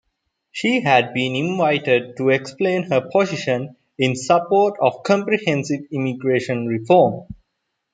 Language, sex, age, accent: English, male, 19-29, India and South Asia (India, Pakistan, Sri Lanka)